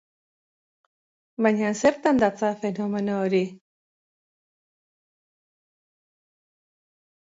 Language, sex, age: Basque, female, 50-59